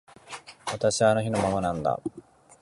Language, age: Japanese, 19-29